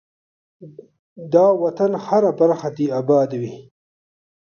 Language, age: Pashto, 30-39